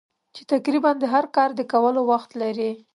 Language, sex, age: Pashto, female, 19-29